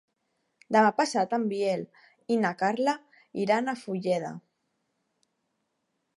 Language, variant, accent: Catalan, Central, central